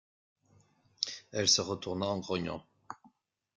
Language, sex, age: French, male, 50-59